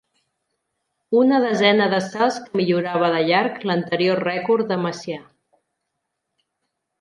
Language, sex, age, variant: Catalan, female, 40-49, Central